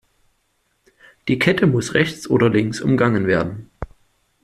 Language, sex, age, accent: German, male, 19-29, Deutschland Deutsch